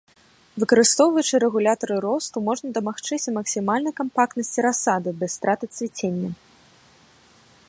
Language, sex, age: Belarusian, female, 19-29